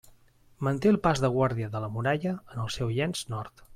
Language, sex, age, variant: Catalan, male, 40-49, Central